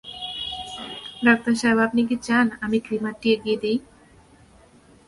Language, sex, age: Bengali, female, 19-29